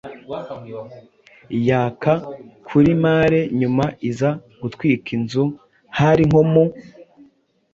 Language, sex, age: Kinyarwanda, male, 19-29